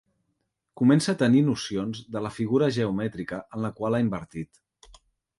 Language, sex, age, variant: Catalan, male, 40-49, Central